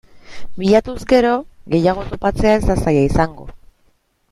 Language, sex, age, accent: Basque, female, 30-39, Mendebalekoa (Araba, Bizkaia, Gipuzkoako mendebaleko herri batzuk)